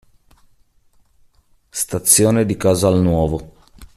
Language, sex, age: Italian, male, 40-49